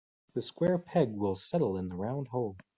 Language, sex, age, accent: English, male, under 19, United States English